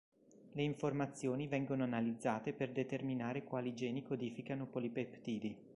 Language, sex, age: Italian, male, 19-29